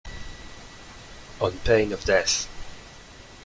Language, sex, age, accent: English, male, 30-39, England English